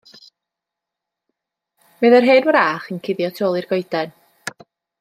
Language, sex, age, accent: Welsh, female, 19-29, Y Deyrnas Unedig Cymraeg